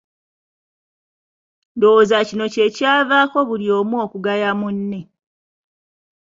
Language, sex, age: Ganda, female, 30-39